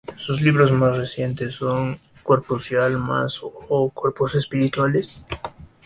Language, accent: Spanish, Andino-Pacífico: Colombia, Perú, Ecuador, oeste de Bolivia y Venezuela andina